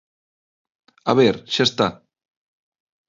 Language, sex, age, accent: Galician, male, 19-29, Central (gheada); Neofalante